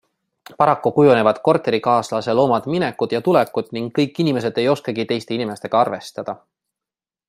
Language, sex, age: Estonian, male, 30-39